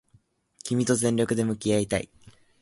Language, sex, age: Japanese, male, under 19